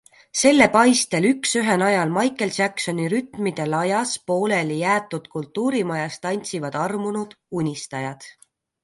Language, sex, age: Estonian, female, 30-39